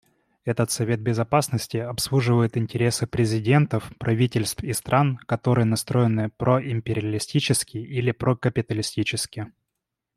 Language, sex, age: Russian, male, 19-29